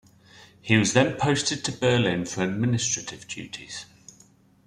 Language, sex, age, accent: English, male, 40-49, England English